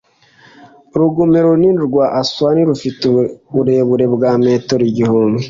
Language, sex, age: Kinyarwanda, male, 19-29